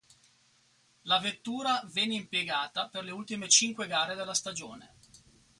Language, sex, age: Italian, male, 40-49